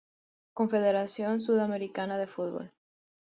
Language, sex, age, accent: Spanish, female, 19-29, Andino-Pacífico: Colombia, Perú, Ecuador, oeste de Bolivia y Venezuela andina